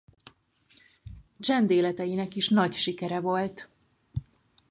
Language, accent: Hungarian, budapesti